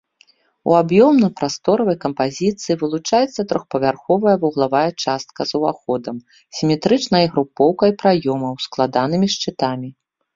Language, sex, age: Belarusian, female, 40-49